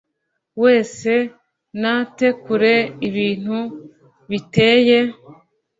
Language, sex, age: Kinyarwanda, female, 19-29